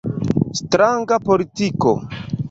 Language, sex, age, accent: Esperanto, male, 30-39, Internacia